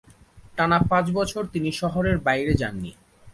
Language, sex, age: Bengali, male, 19-29